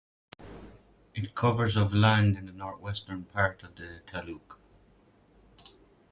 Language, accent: English, Irish English